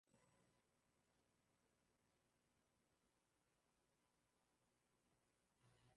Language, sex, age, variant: Swahili, male, 30-39, Kiswahili Sanifu (EA)